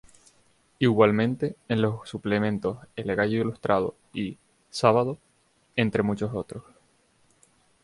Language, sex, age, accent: Spanish, male, 19-29, España: Islas Canarias